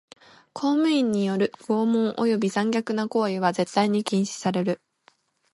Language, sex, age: Japanese, female, 19-29